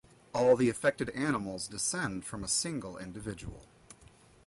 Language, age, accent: English, 19-29, United States English